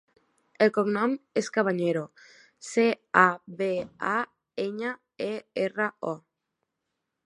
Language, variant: Catalan, Septentrional